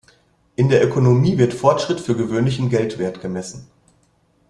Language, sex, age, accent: German, male, 30-39, Deutschland Deutsch